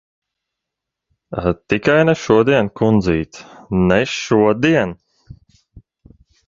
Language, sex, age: Latvian, male, 30-39